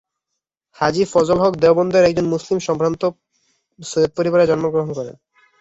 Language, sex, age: Bengali, male, under 19